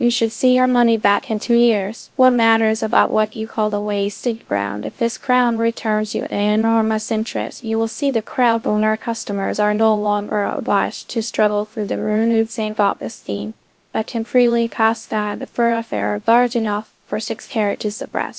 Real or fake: fake